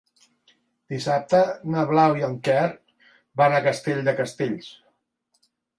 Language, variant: Catalan, Central